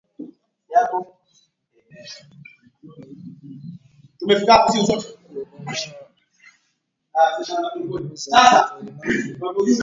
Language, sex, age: Swahili, male, 19-29